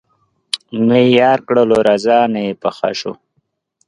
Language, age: Pashto, 19-29